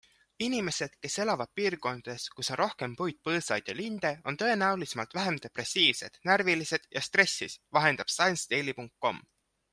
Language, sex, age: Estonian, male, 19-29